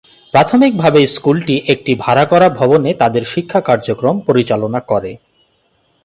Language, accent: Bengali, Standard Bengali